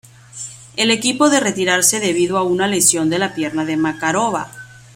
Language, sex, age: Spanish, female, 30-39